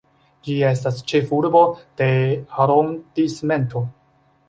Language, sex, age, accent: Esperanto, male, 30-39, Internacia